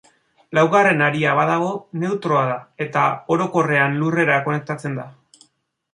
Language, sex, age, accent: Basque, male, 30-39, Erdialdekoa edo Nafarra (Gipuzkoa, Nafarroa)